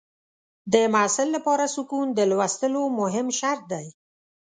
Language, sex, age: Pashto, female, 50-59